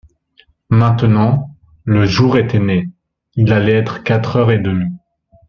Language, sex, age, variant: French, male, 19-29, Français de métropole